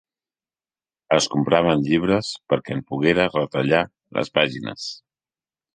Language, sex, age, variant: Catalan, male, 30-39, Central